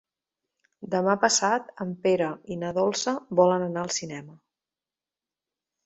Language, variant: Catalan, Septentrional